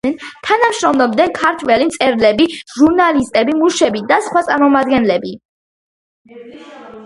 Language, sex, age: Georgian, female, under 19